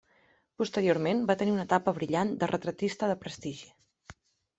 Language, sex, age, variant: Catalan, female, 30-39, Central